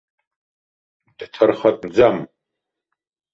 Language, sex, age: Abkhazian, male, 30-39